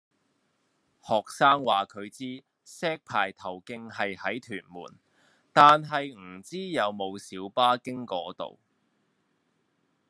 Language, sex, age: Cantonese, male, 19-29